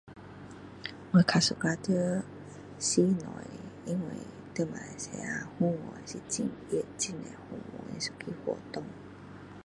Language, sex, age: Min Dong Chinese, female, 40-49